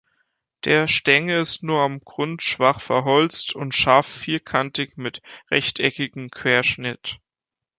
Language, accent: German, Deutschland Deutsch